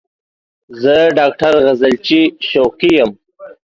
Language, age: Pashto, 19-29